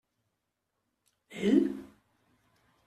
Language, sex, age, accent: Catalan, male, 50-59, valencià